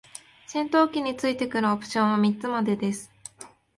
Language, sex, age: Japanese, female, 19-29